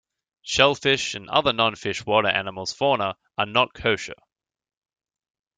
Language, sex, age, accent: English, male, 19-29, Australian English